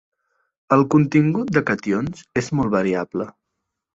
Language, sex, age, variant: Catalan, male, 19-29, Central